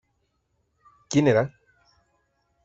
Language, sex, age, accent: Spanish, male, 19-29, México